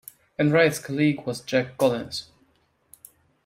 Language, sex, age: English, male, 30-39